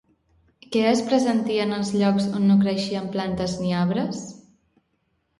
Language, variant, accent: Catalan, Central, central